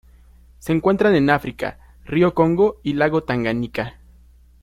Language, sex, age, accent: Spanish, male, 19-29, México